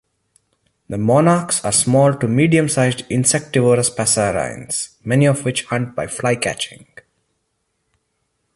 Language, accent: English, India and South Asia (India, Pakistan, Sri Lanka)